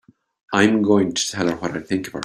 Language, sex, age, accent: English, male, 60-69, Irish English